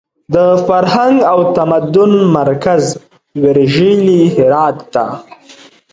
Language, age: Pashto, 19-29